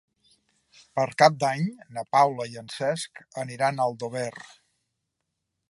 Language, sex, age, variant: Catalan, male, 50-59, Central